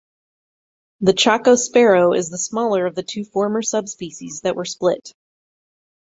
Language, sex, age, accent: English, female, 40-49, United States English